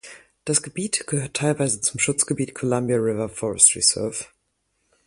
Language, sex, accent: German, female, Deutschland Deutsch